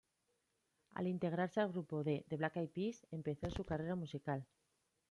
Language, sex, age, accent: Spanish, female, 30-39, España: Norte peninsular (Asturias, Castilla y León, Cantabria, País Vasco, Navarra, Aragón, La Rioja, Guadalajara, Cuenca)